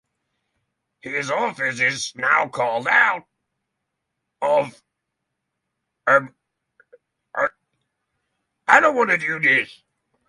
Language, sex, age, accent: English, male, 30-39, United States English